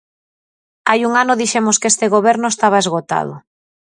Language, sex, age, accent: Galician, female, 40-49, Normativo (estándar)